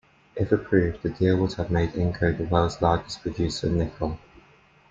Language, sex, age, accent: English, male, under 19, England English